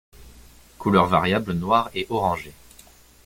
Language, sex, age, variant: French, male, 19-29, Français de métropole